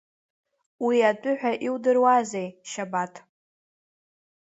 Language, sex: Abkhazian, female